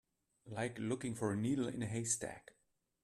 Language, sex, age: English, male, 50-59